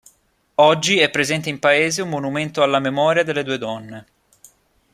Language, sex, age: Italian, male, 19-29